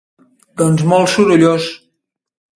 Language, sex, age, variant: Catalan, male, 60-69, Central